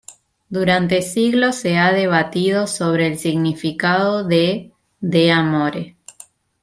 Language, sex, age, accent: Spanish, female, 19-29, Rioplatense: Argentina, Uruguay, este de Bolivia, Paraguay